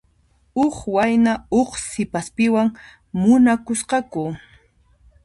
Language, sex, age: Puno Quechua, female, 30-39